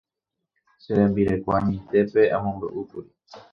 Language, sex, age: Guarani, male, 30-39